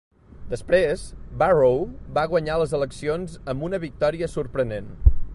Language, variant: Catalan, Central